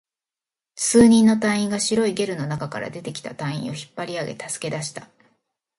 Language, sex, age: Japanese, female, 40-49